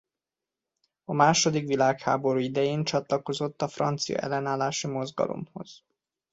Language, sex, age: Hungarian, male, 30-39